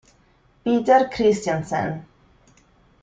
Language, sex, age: Italian, female, 40-49